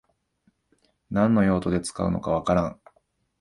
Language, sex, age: Japanese, male, 19-29